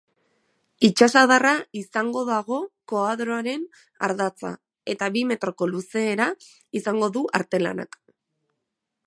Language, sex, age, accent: Basque, female, 19-29, Erdialdekoa edo Nafarra (Gipuzkoa, Nafarroa)